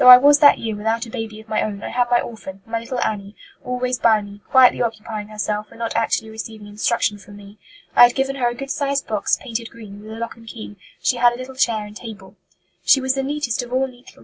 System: none